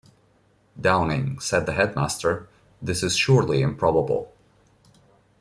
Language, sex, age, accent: English, male, 19-29, United States English